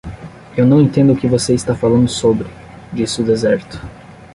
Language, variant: Portuguese, Portuguese (Brasil)